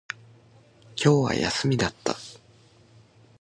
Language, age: Japanese, 19-29